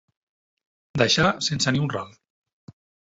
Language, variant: Catalan, Central